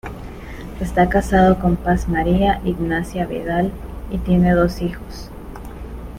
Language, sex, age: Spanish, female, 19-29